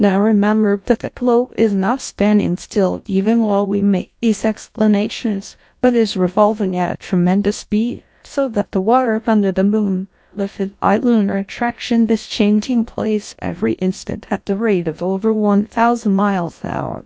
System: TTS, GlowTTS